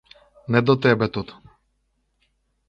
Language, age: Ukrainian, 30-39